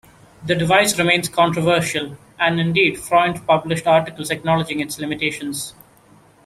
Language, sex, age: English, male, 19-29